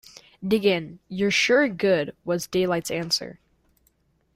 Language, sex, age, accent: English, male, under 19, United States English